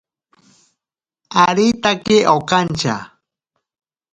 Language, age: Ashéninka Perené, 40-49